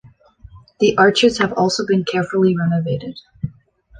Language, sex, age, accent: English, female, 19-29, Canadian English